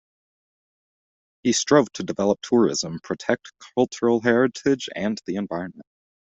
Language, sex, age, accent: English, male, 19-29, United States English